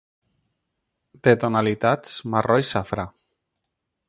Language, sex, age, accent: Catalan, male, 30-39, valencià